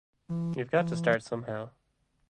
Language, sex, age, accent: English, male, 19-29, United States English